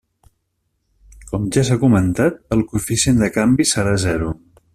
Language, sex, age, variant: Catalan, male, 50-59, Nord-Occidental